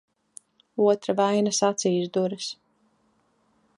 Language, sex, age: Latvian, female, 19-29